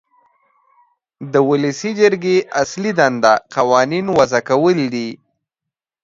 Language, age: Pashto, 19-29